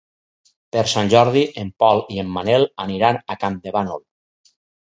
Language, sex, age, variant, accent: Catalan, male, 60-69, Valencià meridional, valencià